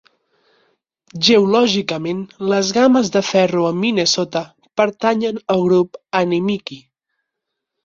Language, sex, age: Catalan, male, 19-29